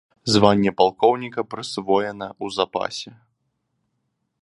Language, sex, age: Belarusian, male, 19-29